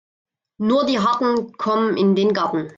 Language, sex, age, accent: German, female, 40-49, Deutschland Deutsch